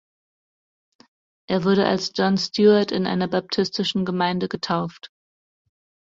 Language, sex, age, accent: German, female, 40-49, Deutschland Deutsch